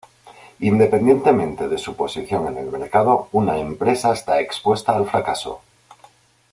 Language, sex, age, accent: Spanish, male, 40-49, España: Norte peninsular (Asturias, Castilla y León, Cantabria, País Vasco, Navarra, Aragón, La Rioja, Guadalajara, Cuenca)